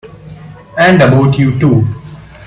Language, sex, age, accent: English, male, 19-29, India and South Asia (India, Pakistan, Sri Lanka)